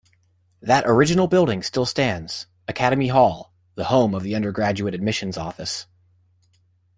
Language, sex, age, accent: English, male, 19-29, United States English